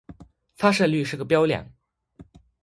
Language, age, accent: Chinese, under 19, 出生地：湖北省